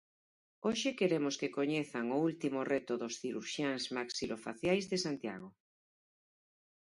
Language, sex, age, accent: Galician, female, 40-49, Normativo (estándar)